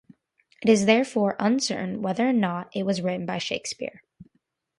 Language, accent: English, United States English